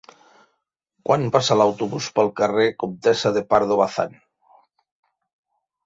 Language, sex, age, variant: Catalan, male, 50-59, Central